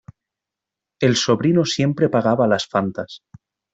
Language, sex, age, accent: Spanish, male, 30-39, España: Centro-Sur peninsular (Madrid, Toledo, Castilla-La Mancha)